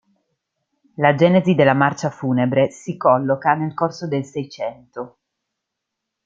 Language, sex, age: Italian, female, 30-39